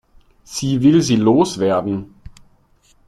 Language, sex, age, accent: German, male, 30-39, Österreichisches Deutsch